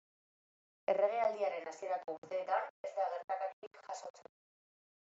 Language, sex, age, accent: Basque, female, 19-29, Mendebalekoa (Araba, Bizkaia, Gipuzkoako mendebaleko herri batzuk)